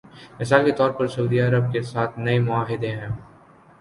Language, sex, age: Urdu, male, 19-29